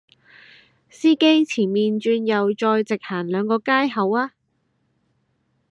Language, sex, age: Cantonese, female, 19-29